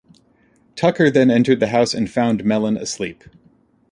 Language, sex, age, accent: English, male, 30-39, United States English